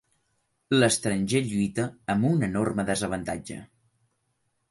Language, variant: Catalan, Central